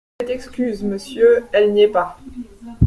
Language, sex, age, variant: French, female, 19-29, Français de métropole